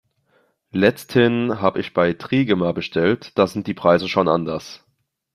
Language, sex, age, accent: German, male, 19-29, Deutschland Deutsch